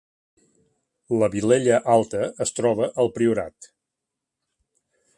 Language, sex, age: Catalan, male, 60-69